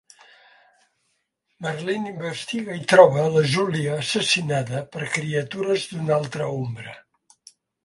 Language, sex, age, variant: Catalan, male, 70-79, Central